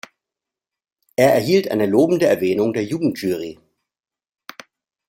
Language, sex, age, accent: German, male, 50-59, Deutschland Deutsch